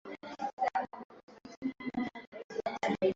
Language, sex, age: Swahili, male, 19-29